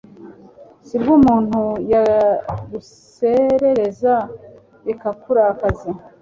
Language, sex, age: Kinyarwanda, female, 30-39